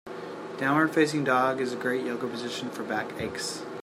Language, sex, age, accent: English, male, 30-39, United States English